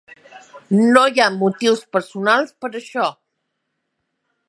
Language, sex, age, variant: Catalan, female, 30-39, Balear